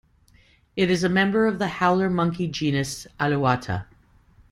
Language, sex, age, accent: English, female, 40-49, United States English